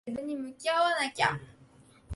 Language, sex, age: Japanese, female, 19-29